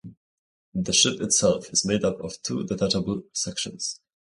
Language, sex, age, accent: English, male, 19-29, England English